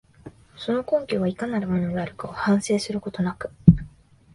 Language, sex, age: Japanese, female, 19-29